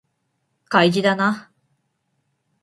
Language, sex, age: Japanese, female, 19-29